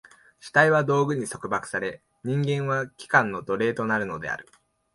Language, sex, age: Japanese, male, 19-29